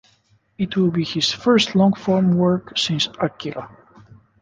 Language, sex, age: English, male, 19-29